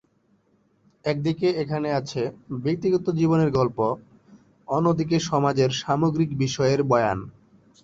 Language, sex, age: Bengali, male, 19-29